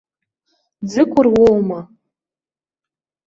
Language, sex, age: Abkhazian, female, 19-29